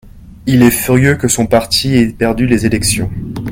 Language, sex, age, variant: French, male, 30-39, Français de métropole